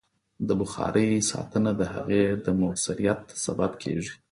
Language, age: Pashto, 30-39